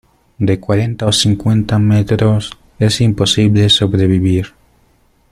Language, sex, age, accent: Spanish, male, 19-29, Andino-Pacífico: Colombia, Perú, Ecuador, oeste de Bolivia y Venezuela andina